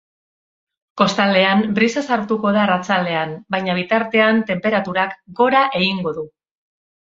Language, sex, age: Basque, female, 40-49